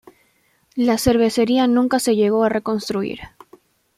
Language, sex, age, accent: Spanish, female, under 19, Andino-Pacífico: Colombia, Perú, Ecuador, oeste de Bolivia y Venezuela andina